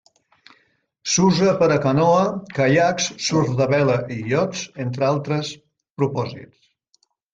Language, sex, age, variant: Catalan, male, 70-79, Central